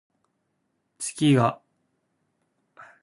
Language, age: Japanese, 19-29